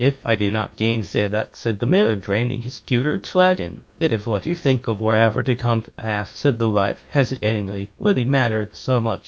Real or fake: fake